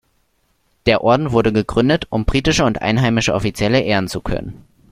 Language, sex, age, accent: German, male, under 19, Deutschland Deutsch